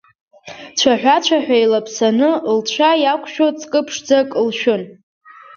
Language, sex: Abkhazian, female